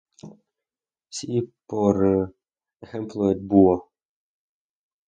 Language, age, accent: Spanish, under 19, España: Norte peninsular (Asturias, Castilla y León, Cantabria, País Vasco, Navarra, Aragón, La Rioja, Guadalajara, Cuenca)